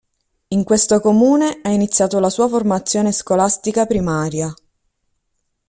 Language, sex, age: Italian, female, 30-39